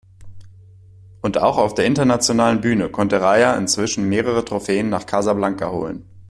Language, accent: German, Deutschland Deutsch